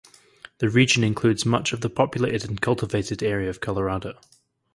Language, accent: English, England English; Scottish English